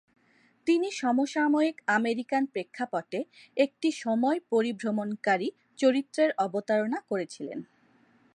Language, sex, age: Bengali, female, 30-39